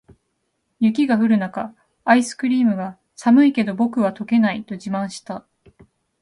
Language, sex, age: Japanese, female, 19-29